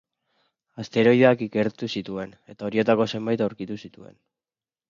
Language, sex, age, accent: Basque, male, under 19, Mendebalekoa (Araba, Bizkaia, Gipuzkoako mendebaleko herri batzuk)